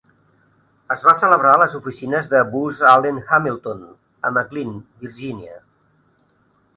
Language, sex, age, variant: Catalan, male, 50-59, Central